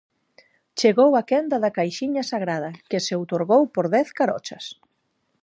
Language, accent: Galician, Normativo (estándar)